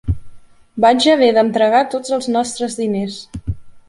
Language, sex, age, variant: Catalan, female, 19-29, Central